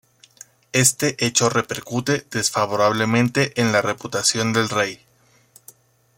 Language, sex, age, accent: Spanish, male, 19-29, Andino-Pacífico: Colombia, Perú, Ecuador, oeste de Bolivia y Venezuela andina